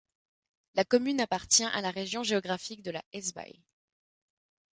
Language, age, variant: French, 19-29, Français de métropole